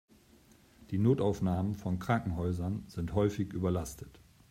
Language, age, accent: German, 50-59, Deutschland Deutsch